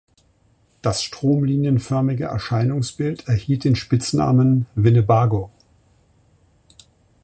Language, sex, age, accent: German, male, 60-69, Deutschland Deutsch